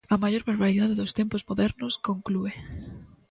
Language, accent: Galician, Normativo (estándar)